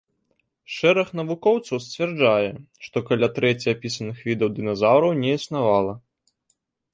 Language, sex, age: Belarusian, male, 19-29